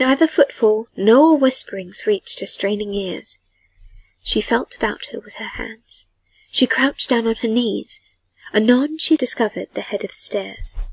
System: none